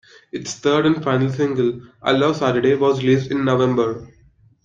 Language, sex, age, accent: English, female, 19-29, India and South Asia (India, Pakistan, Sri Lanka)